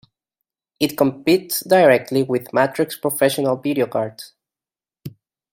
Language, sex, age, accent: English, male, 19-29, United States English